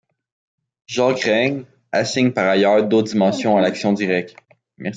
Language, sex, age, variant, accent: French, male, 19-29, Français d'Amérique du Nord, Français du Canada